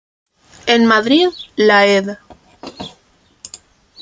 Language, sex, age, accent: Spanish, female, 19-29, Rioplatense: Argentina, Uruguay, este de Bolivia, Paraguay